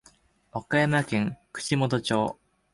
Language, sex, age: Japanese, male, under 19